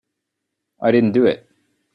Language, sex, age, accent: English, male, 30-39, United States English